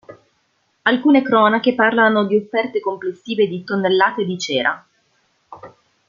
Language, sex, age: Italian, female, 19-29